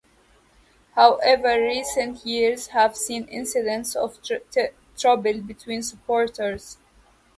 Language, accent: English, United States English